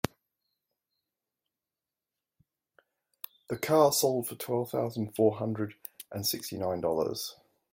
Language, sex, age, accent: English, male, 40-49, England English